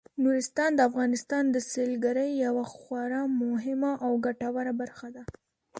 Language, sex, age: Pashto, female, under 19